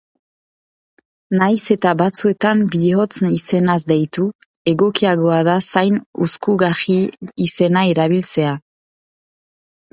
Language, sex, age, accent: Basque, female, 30-39, Nafar-lapurtarra edo Zuberotarra (Lapurdi, Nafarroa Beherea, Zuberoa)